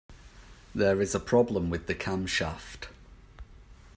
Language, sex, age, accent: English, male, 40-49, England English